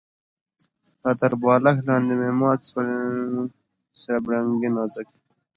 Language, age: Pashto, under 19